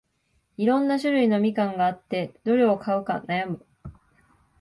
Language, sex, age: Japanese, female, 19-29